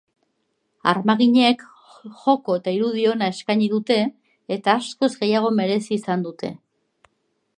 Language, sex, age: Basque, female, 50-59